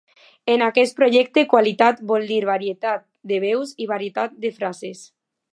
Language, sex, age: Catalan, female, under 19